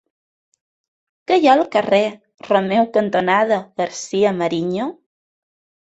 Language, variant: Catalan, Balear